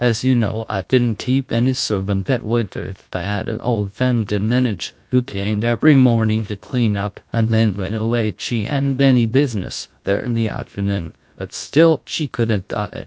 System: TTS, GlowTTS